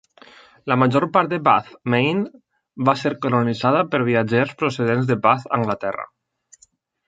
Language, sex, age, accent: Catalan, male, 19-29, valencià